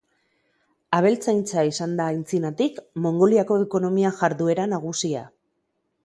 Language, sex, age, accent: Basque, female, 40-49, Mendebalekoa (Araba, Bizkaia, Gipuzkoako mendebaleko herri batzuk)